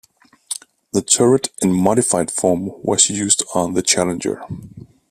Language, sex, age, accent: English, male, 30-39, United States English